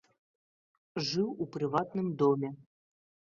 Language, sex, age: Belarusian, male, under 19